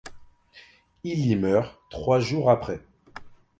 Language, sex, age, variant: French, male, 30-39, Français de métropole